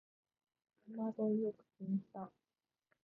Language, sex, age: Japanese, female, 19-29